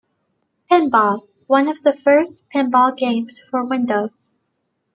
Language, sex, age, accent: English, female, 19-29, United States English